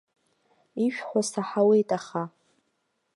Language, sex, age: Abkhazian, female, 19-29